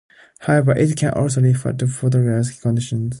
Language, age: English, 19-29